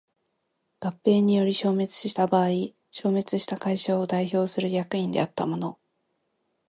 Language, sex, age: Japanese, female, 19-29